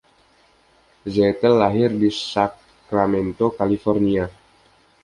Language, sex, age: Indonesian, male, 19-29